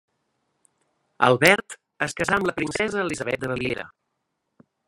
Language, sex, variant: Catalan, male, Central